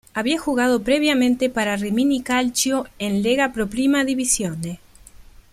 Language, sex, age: Spanish, female, 19-29